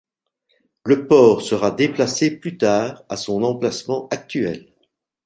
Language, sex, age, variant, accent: French, male, 60-69, Français d'Europe, Français de Belgique